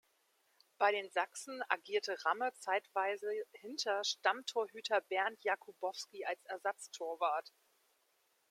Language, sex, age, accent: German, female, 30-39, Deutschland Deutsch